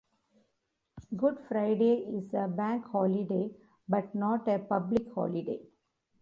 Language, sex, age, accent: English, female, 40-49, India and South Asia (India, Pakistan, Sri Lanka)